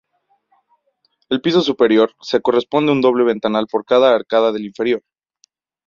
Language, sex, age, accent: Spanish, male, 19-29, México